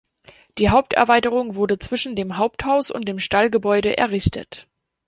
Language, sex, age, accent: German, female, 30-39, Deutschland Deutsch